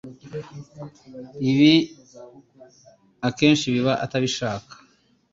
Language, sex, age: Kinyarwanda, male, 40-49